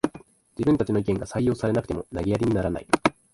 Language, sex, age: Japanese, male, 19-29